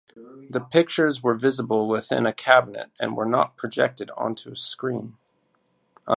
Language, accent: English, Canadian English